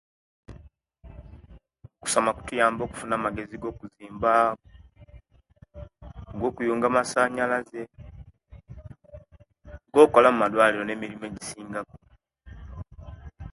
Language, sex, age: Kenyi, male, under 19